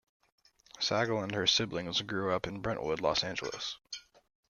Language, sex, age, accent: English, male, under 19, United States English